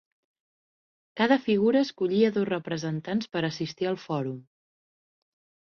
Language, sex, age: Catalan, female, 19-29